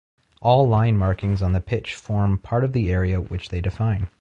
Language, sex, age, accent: English, male, 19-29, United States English